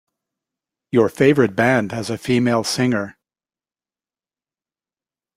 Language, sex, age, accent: English, male, 60-69, United States English